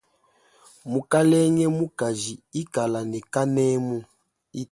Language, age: Luba-Lulua, 19-29